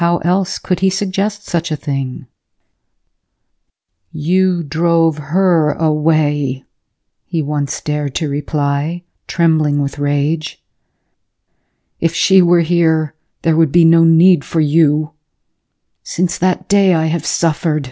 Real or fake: real